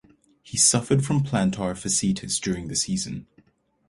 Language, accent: English, Southern African (South Africa, Zimbabwe, Namibia)